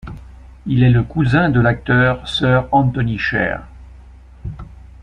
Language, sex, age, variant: French, male, 60-69, Français de métropole